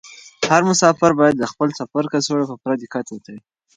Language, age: Pashto, 19-29